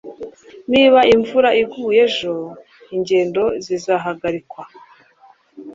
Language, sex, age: Kinyarwanda, female, 30-39